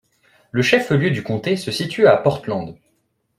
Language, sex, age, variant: French, male, 19-29, Français de métropole